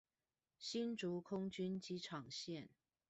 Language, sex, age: Chinese, female, 50-59